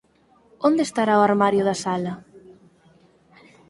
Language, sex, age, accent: Galician, female, 19-29, Normativo (estándar)